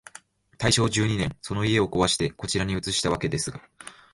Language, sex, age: Japanese, male, 19-29